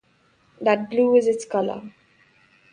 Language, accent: English, India and South Asia (India, Pakistan, Sri Lanka)